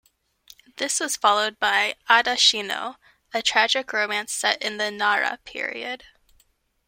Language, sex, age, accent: English, female, 19-29, United States English